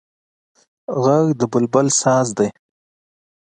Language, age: Pashto, 19-29